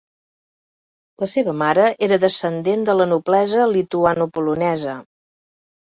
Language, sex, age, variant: Catalan, female, 50-59, Central